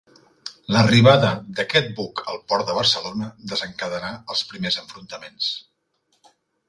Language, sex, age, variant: Catalan, male, 40-49, Central